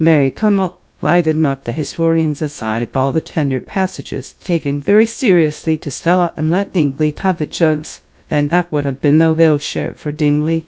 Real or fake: fake